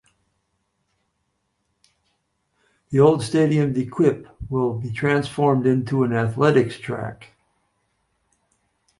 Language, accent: English, United States English